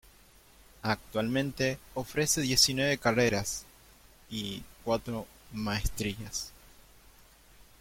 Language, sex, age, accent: Spanish, male, 19-29, Rioplatense: Argentina, Uruguay, este de Bolivia, Paraguay